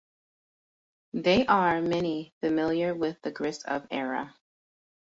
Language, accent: English, United States English